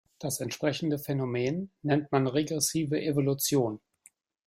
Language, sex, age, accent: German, male, 50-59, Deutschland Deutsch